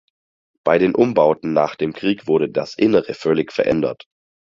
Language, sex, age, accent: German, male, 19-29, Deutschland Deutsch